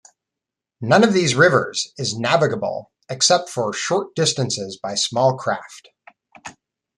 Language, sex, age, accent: English, male, 40-49, Canadian English